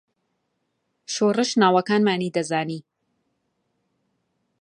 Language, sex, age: Central Kurdish, female, 30-39